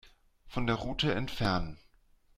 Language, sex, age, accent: German, male, 40-49, Deutschland Deutsch